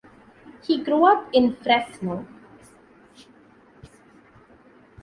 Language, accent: English, India and South Asia (India, Pakistan, Sri Lanka)